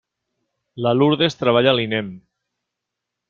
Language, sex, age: Catalan, male, 40-49